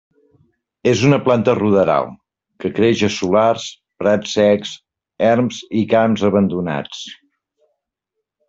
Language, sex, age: Catalan, male, 50-59